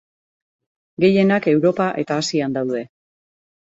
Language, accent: Basque, Mendebalekoa (Araba, Bizkaia, Gipuzkoako mendebaleko herri batzuk)